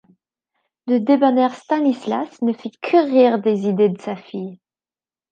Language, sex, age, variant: French, female, 19-29, Français de métropole